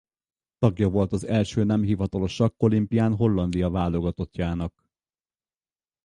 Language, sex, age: Hungarian, male, 50-59